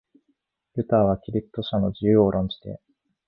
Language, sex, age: Japanese, male, 19-29